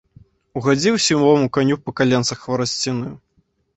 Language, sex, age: Belarusian, male, 19-29